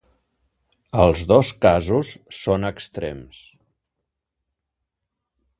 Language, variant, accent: Catalan, Central, central